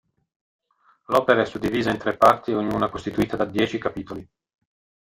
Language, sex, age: Italian, male, 50-59